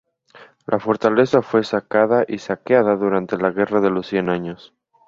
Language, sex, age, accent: Spanish, male, 19-29, México